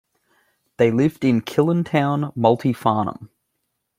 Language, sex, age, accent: English, male, 30-39, Australian English